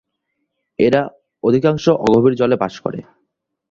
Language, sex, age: Bengali, male, under 19